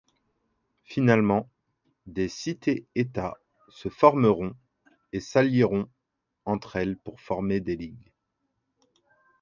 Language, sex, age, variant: French, male, 30-39, Français de métropole